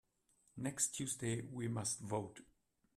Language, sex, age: English, male, 50-59